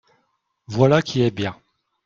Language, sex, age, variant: French, male, 30-39, Français de métropole